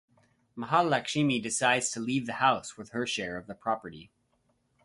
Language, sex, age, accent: English, male, 30-39, United States English